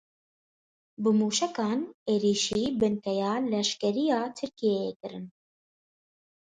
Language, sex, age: Kurdish, female, 19-29